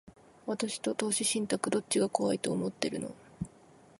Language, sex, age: Japanese, female, 19-29